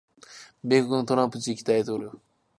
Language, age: Japanese, 19-29